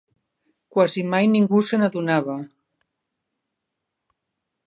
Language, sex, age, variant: Catalan, female, 60-69, Central